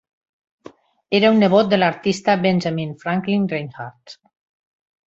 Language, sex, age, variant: Catalan, female, 60-69, Central